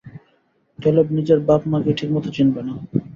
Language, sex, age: Bengali, male, 19-29